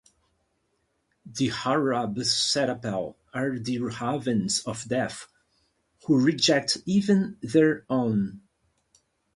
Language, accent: English, Brazilian